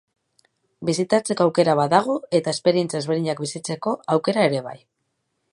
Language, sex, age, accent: Basque, female, 30-39, Mendebalekoa (Araba, Bizkaia, Gipuzkoako mendebaleko herri batzuk)